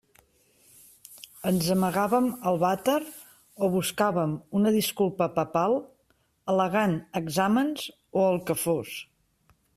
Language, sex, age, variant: Catalan, female, 50-59, Central